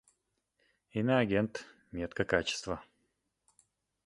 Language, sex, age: Russian, male, 30-39